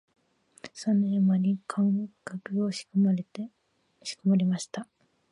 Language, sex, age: Japanese, female, 19-29